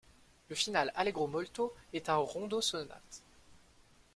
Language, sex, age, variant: French, male, 19-29, Français de métropole